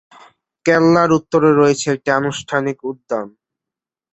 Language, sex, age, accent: Bengali, male, 19-29, Native